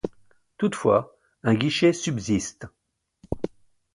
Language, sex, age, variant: French, male, 50-59, Français de métropole